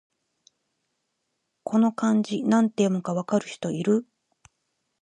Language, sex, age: Japanese, female, 50-59